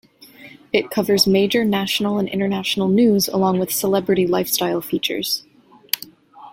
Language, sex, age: English, female, 19-29